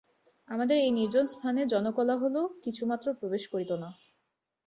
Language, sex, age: Bengali, female, 19-29